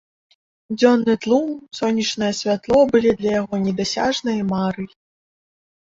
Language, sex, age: Belarusian, female, 30-39